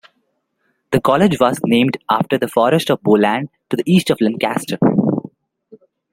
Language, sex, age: English, male, under 19